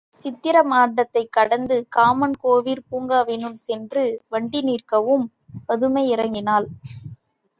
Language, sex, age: Tamil, female, 19-29